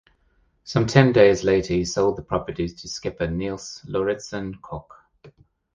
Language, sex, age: English, male, 50-59